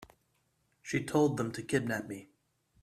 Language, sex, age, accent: English, male, 19-29, United States English